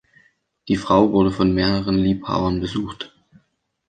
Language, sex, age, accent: German, male, under 19, Deutschland Deutsch